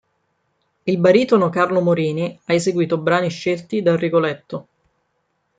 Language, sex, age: Italian, female, 30-39